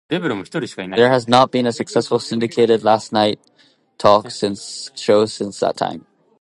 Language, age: English, 19-29